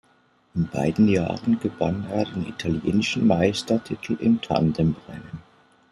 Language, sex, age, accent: German, male, 30-39, Deutschland Deutsch